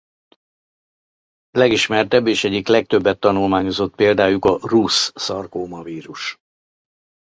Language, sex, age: Hungarian, male, 60-69